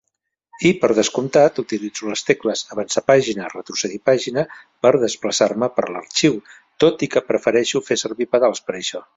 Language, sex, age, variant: Catalan, male, 60-69, Central